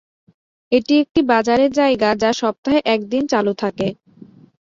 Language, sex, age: Bengali, female, 19-29